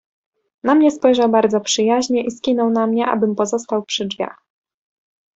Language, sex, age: Polish, female, 19-29